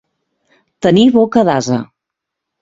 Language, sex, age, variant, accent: Catalan, female, 40-49, Central, Català central